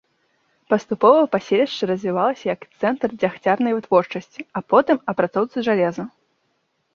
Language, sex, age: Belarusian, female, 19-29